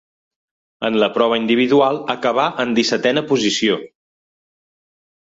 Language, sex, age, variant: Catalan, male, 40-49, Central